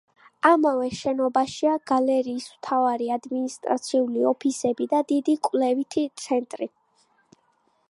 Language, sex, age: Georgian, female, 19-29